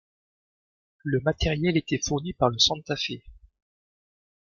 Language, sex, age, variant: French, male, 30-39, Français de métropole